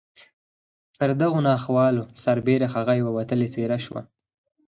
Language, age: Pashto, under 19